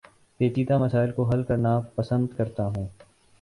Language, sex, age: Urdu, male, 19-29